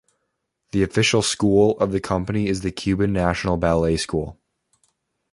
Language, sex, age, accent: English, male, 19-29, United States English